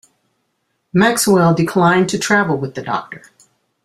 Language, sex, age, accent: English, female, 60-69, United States English